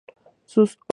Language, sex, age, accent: Spanish, male, 19-29, México